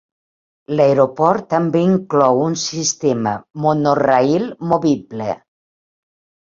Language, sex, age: Catalan, female, 60-69